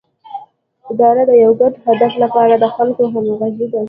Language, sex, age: Pashto, female, under 19